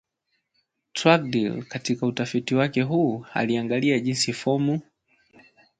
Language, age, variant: Swahili, 19-29, Kiswahili cha Bara ya Tanzania